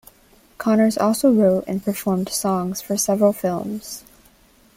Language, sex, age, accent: English, female, under 19, United States English